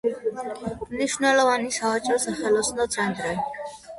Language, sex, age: Georgian, female, under 19